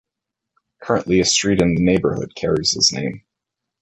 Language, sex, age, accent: English, male, 30-39, Canadian English